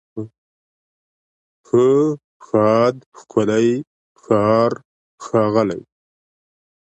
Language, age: Pashto, 19-29